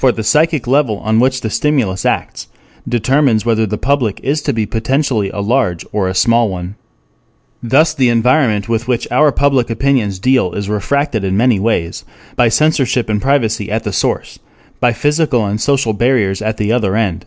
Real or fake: real